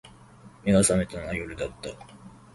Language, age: Japanese, 19-29